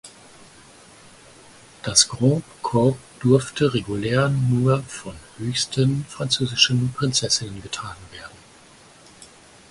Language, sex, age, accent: German, male, 50-59, Deutschland Deutsch